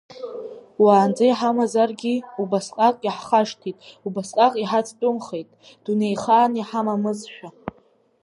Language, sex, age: Abkhazian, female, under 19